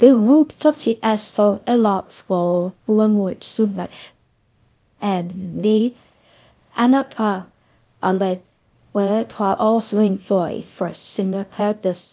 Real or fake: fake